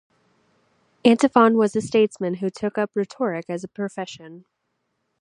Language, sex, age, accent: English, female, 19-29, United States English